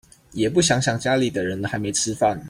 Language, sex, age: Chinese, male, 19-29